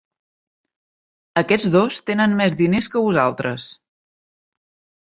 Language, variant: Catalan, Central